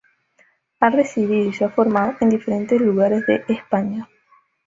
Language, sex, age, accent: Spanish, female, 19-29, Andino-Pacífico: Colombia, Perú, Ecuador, oeste de Bolivia y Venezuela andina